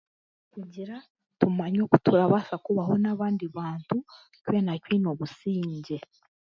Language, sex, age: Chiga, female, 19-29